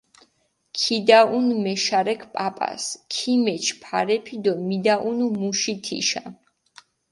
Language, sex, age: Mingrelian, female, 19-29